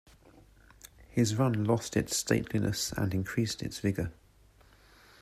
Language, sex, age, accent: English, male, 30-39, England English